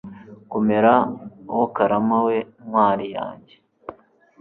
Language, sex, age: Kinyarwanda, male, 19-29